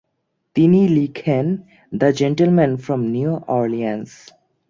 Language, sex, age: Bengali, male, under 19